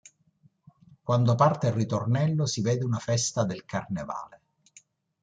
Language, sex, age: Italian, male, 60-69